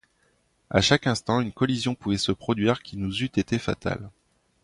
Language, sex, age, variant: French, male, 30-39, Français de métropole